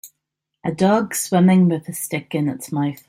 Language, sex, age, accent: English, female, 30-39, Irish English